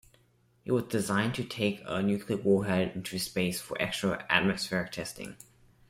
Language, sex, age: English, male, 19-29